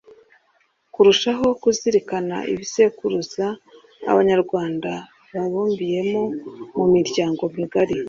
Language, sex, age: Kinyarwanda, female, 30-39